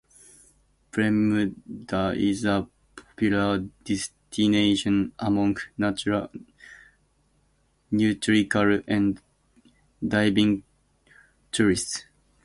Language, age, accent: English, 19-29, United States English